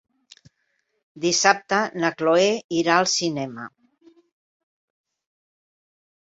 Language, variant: Catalan, Central